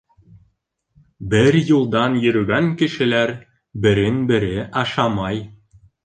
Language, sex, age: Bashkir, male, 19-29